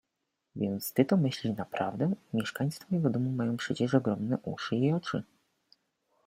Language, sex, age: Polish, male, 30-39